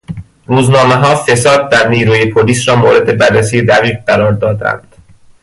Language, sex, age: Persian, male, 19-29